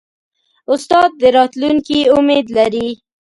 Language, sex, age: Pashto, female, 19-29